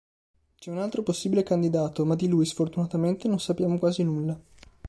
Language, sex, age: Italian, male, 19-29